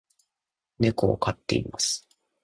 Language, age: Japanese, 30-39